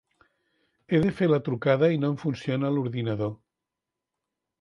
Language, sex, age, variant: Catalan, male, 50-59, Central